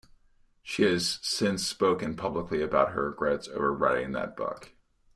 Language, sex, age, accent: English, male, 40-49, United States English